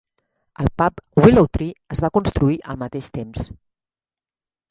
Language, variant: Catalan, Central